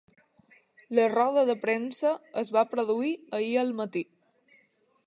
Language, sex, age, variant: Catalan, female, under 19, Balear